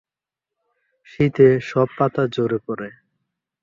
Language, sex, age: Bengali, male, 19-29